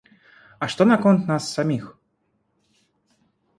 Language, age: Belarusian, 19-29